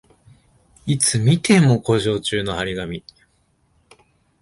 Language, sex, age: Japanese, male, 19-29